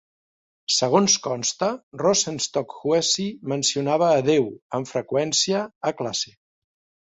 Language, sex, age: Catalan, male, 50-59